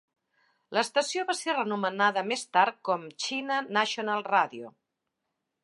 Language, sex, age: Catalan, female, 50-59